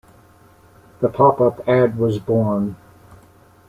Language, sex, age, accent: English, male, 60-69, Canadian English